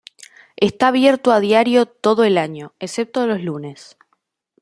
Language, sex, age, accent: Spanish, female, under 19, Rioplatense: Argentina, Uruguay, este de Bolivia, Paraguay